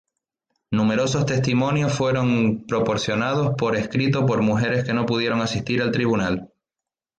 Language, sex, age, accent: Spanish, male, 19-29, España: Islas Canarias